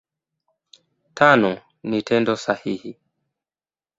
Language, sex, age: Swahili, male, 19-29